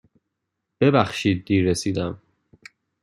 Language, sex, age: Persian, male, 19-29